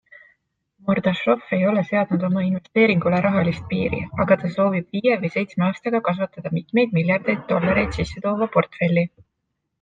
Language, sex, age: Estonian, female, 30-39